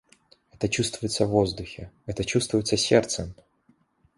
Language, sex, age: Russian, male, 19-29